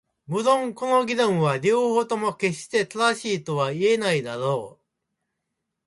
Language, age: Japanese, 70-79